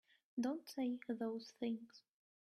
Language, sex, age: English, female, 19-29